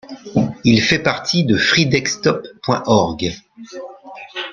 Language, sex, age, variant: French, male, 40-49, Français de métropole